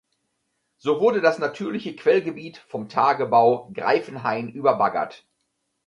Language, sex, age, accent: German, male, 50-59, Deutschland Deutsch